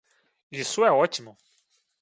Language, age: Portuguese, 19-29